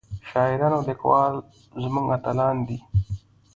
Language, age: Pashto, 19-29